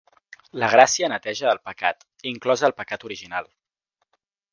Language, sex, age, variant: Catalan, male, under 19, Central